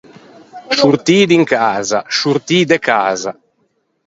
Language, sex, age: Ligurian, male, 30-39